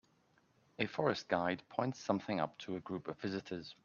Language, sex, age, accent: English, male, 40-49, England English